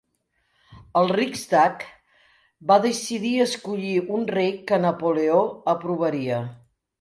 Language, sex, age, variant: Catalan, female, 60-69, Central